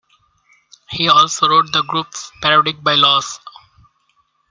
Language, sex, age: English, male, 19-29